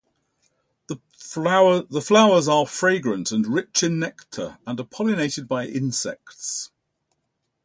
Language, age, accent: English, 70-79, England English